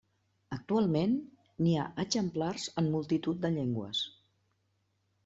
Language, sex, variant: Catalan, female, Central